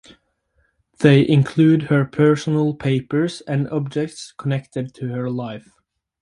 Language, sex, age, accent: English, male, under 19, United States English